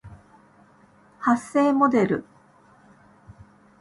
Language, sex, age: Japanese, female, 40-49